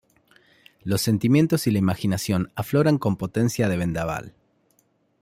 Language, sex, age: Spanish, male, 30-39